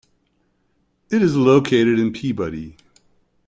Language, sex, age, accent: English, male, 50-59, United States English